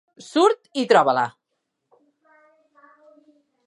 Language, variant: Catalan, Central